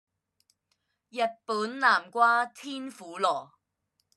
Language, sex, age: Cantonese, female, 30-39